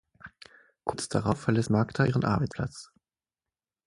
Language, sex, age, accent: German, male, 19-29, Deutschland Deutsch